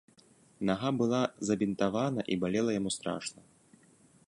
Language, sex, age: Belarusian, male, 19-29